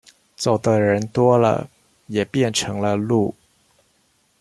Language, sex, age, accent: Chinese, male, 40-49, 出生地：臺中市